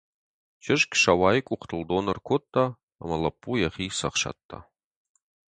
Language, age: Ossetic, 30-39